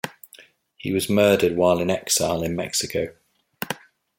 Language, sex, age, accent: English, male, 40-49, England English